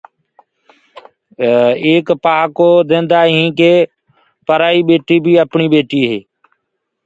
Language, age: Gurgula, 30-39